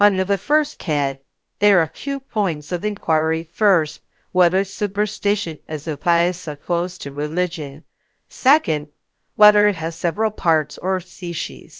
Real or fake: fake